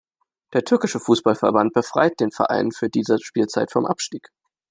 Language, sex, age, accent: German, male, 19-29, Deutschland Deutsch